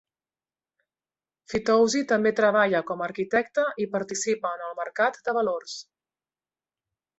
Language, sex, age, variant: Catalan, female, 40-49, Central